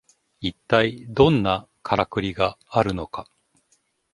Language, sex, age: Japanese, male, 50-59